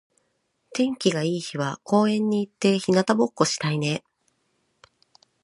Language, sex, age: Japanese, female, 40-49